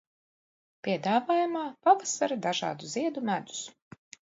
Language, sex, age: Latvian, female, 50-59